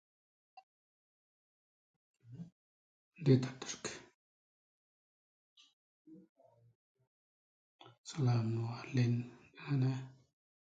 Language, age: Catalan, 30-39